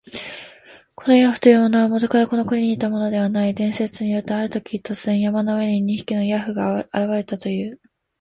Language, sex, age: Japanese, female, 19-29